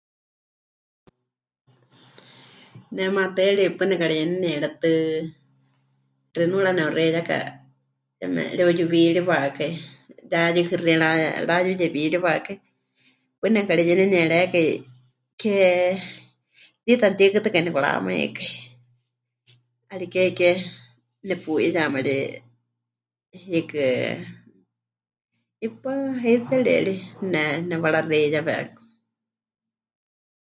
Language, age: Huichol, 30-39